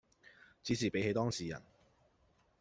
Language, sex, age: Cantonese, male, 30-39